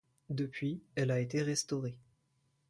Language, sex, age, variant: French, male, 19-29, Français du nord de l'Afrique